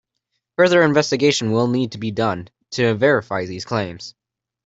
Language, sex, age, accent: English, male, under 19, United States English